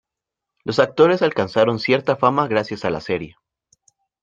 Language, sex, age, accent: Spanish, male, 19-29, México